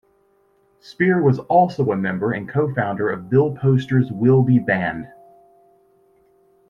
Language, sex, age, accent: English, male, 40-49, United States English